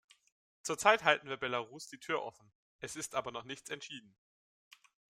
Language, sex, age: German, male, 19-29